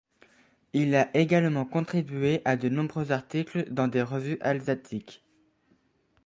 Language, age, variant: French, under 19, Français de métropole